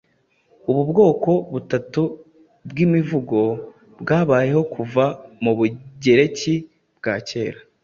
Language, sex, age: Kinyarwanda, male, 19-29